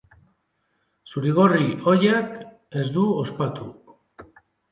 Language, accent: Basque, Mendebalekoa (Araba, Bizkaia, Gipuzkoako mendebaleko herri batzuk)